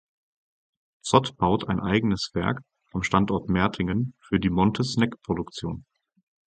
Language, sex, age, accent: German, male, 30-39, Deutschland Deutsch